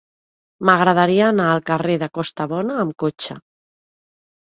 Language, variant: Catalan, Central